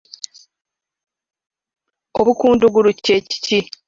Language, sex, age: Ganda, female, 30-39